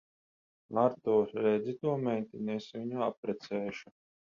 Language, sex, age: Latvian, male, 30-39